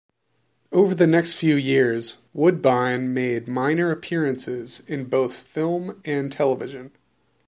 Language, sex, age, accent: English, male, 30-39, United States English